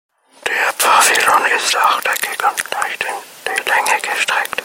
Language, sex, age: German, male, 19-29